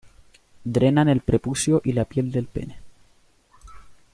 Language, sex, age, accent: Spanish, male, 19-29, Chileno: Chile, Cuyo